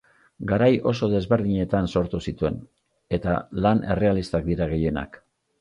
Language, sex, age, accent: Basque, male, 50-59, Mendebalekoa (Araba, Bizkaia, Gipuzkoako mendebaleko herri batzuk)